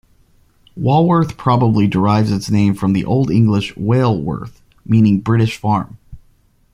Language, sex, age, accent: English, male, 30-39, United States English